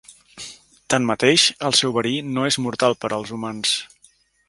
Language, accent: Catalan, central; septentrional